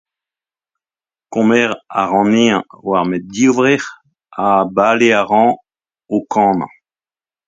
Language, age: Breton, 60-69